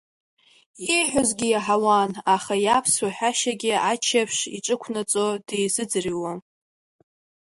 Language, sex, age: Abkhazian, female, under 19